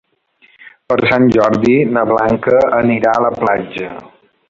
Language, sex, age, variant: Catalan, male, 50-59, Balear